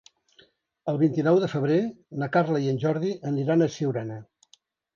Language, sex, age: Catalan, male, 70-79